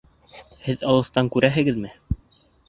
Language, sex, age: Bashkir, male, 19-29